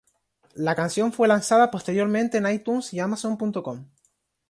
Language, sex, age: Spanish, male, 19-29